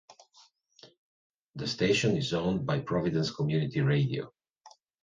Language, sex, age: English, male, 50-59